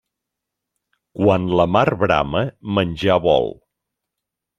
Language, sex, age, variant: Catalan, male, 60-69, Central